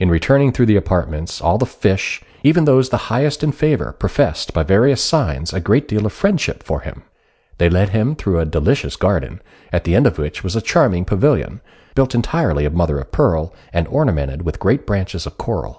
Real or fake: real